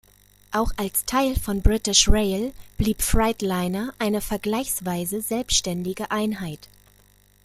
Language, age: German, 30-39